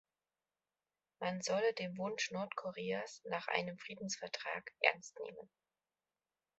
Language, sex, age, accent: German, female, 30-39, Deutschland Deutsch